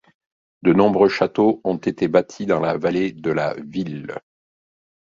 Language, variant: French, Français de métropole